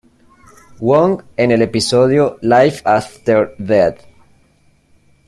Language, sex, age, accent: Spanish, male, 19-29, Andino-Pacífico: Colombia, Perú, Ecuador, oeste de Bolivia y Venezuela andina